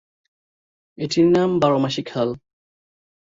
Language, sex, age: Bengali, male, 19-29